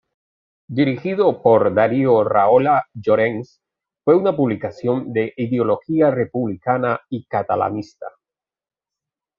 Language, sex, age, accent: Spanish, male, 30-39, Caribe: Cuba, Venezuela, Puerto Rico, República Dominicana, Panamá, Colombia caribeña, México caribeño, Costa del golfo de México